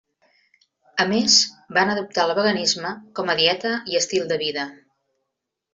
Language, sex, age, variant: Catalan, female, 40-49, Central